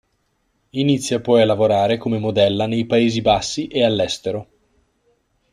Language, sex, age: Italian, male, 19-29